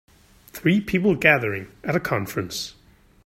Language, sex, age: English, male, 19-29